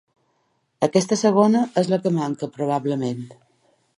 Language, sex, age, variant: Catalan, female, 40-49, Balear